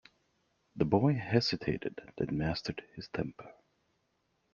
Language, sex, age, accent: English, male, 40-49, United States English